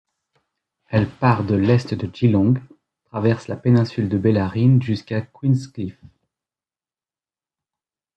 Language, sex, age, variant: French, male, 40-49, Français de métropole